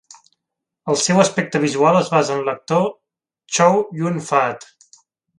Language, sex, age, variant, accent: Catalan, male, 30-39, Central, central